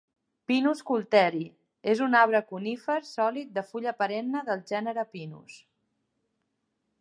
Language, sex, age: Catalan, female, 30-39